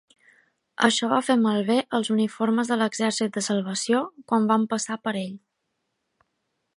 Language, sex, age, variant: Catalan, female, 19-29, Balear